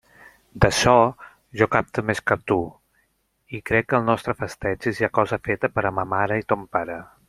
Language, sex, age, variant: Catalan, male, 50-59, Central